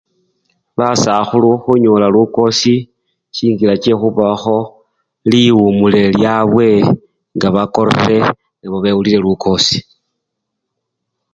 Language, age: Luyia, 50-59